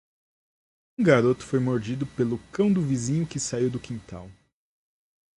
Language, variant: Portuguese, Portuguese (Brasil)